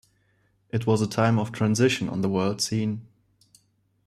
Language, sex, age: English, male, 19-29